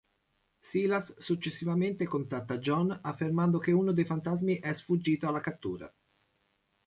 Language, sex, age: Italian, male, 40-49